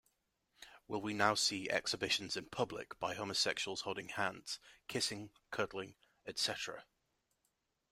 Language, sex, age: English, male, 19-29